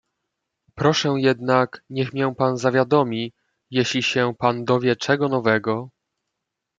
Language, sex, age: Polish, male, 19-29